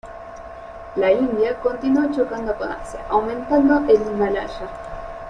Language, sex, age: Spanish, female, 19-29